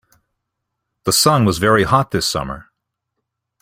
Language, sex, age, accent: English, male, 40-49, Canadian English